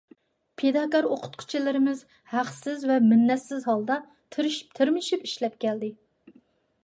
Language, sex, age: Uyghur, female, 40-49